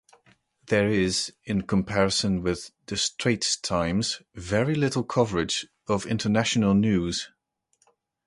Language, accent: English, England English